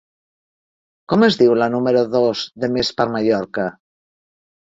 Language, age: Catalan, 60-69